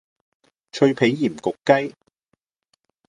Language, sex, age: Cantonese, male, 50-59